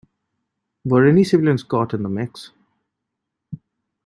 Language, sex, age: English, male, 19-29